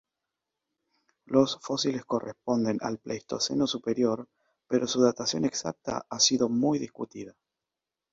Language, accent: Spanish, Rioplatense: Argentina, Uruguay, este de Bolivia, Paraguay